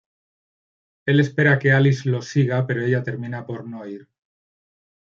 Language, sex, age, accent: Spanish, male, 40-49, España: Norte peninsular (Asturias, Castilla y León, Cantabria, País Vasco, Navarra, Aragón, La Rioja, Guadalajara, Cuenca)